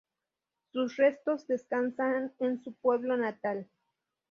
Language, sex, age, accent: Spanish, female, 19-29, México